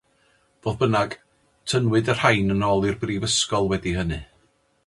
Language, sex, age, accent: Welsh, male, 40-49, Y Deyrnas Unedig Cymraeg